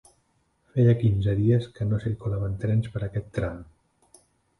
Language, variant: Catalan, Central